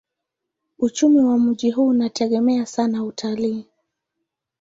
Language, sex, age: Swahili, female, 19-29